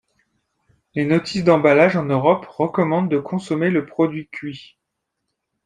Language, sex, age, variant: French, male, 30-39, Français de métropole